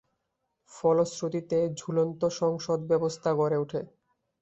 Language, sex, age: Bengali, male, under 19